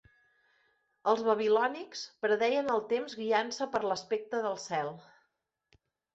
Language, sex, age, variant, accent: Catalan, female, 50-59, Central, central